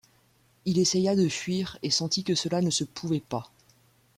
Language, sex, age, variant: French, female, 19-29, Français de métropole